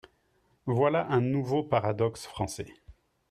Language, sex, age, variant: French, male, 40-49, Français de métropole